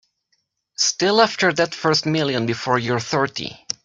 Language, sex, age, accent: English, male, 30-39, United States English